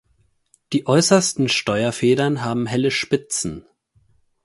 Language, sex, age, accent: German, male, 30-39, Deutschland Deutsch